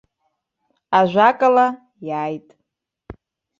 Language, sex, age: Abkhazian, female, 30-39